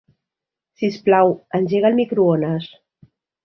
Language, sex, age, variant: Catalan, female, 40-49, Nord-Occidental